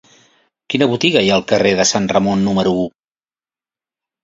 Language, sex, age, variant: Catalan, male, 50-59, Central